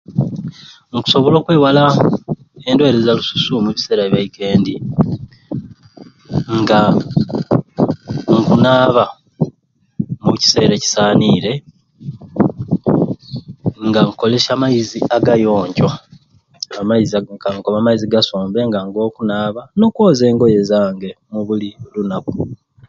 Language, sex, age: Ruuli, male, 30-39